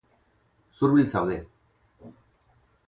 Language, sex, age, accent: Basque, male, 40-49, Erdialdekoa edo Nafarra (Gipuzkoa, Nafarroa)